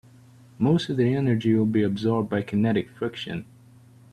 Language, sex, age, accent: English, male, 19-29, United States English